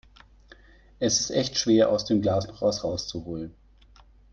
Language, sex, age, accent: German, male, 30-39, Deutschland Deutsch